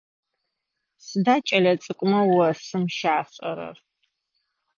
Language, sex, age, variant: Adyghe, female, 30-39, Адыгабзэ (Кирил, пстэумэ зэдыряе)